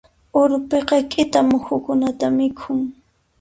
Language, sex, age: Puno Quechua, female, 19-29